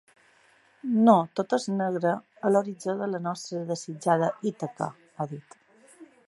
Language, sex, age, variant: Catalan, female, 40-49, Balear